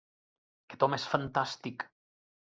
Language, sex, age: Catalan, male, 40-49